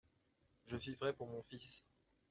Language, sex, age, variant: French, male, 30-39, Français de métropole